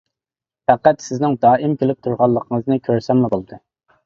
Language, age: Uyghur, 19-29